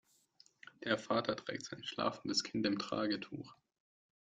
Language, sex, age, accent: German, male, 19-29, Deutschland Deutsch